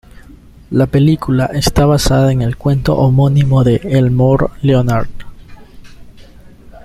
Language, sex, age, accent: Spanish, male, 19-29, Andino-Pacífico: Colombia, Perú, Ecuador, oeste de Bolivia y Venezuela andina